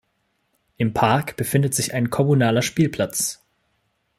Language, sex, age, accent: German, male, 19-29, Deutschland Deutsch